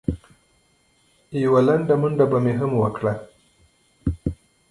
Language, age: Pashto, 30-39